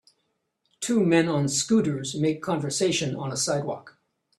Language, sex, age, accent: English, male, 60-69, Canadian English